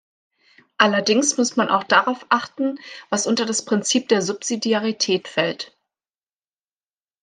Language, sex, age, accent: German, female, 19-29, Deutschland Deutsch